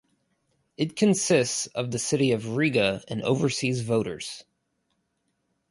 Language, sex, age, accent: English, male, 30-39, United States English